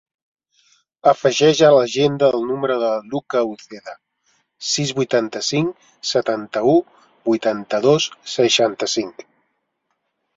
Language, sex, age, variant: Catalan, male, 40-49, Central